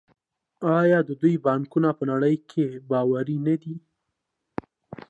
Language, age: Pashto, 19-29